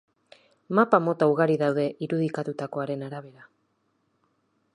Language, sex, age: Basque, female, 40-49